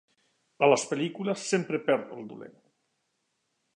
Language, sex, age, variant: Catalan, male, 60-69, Central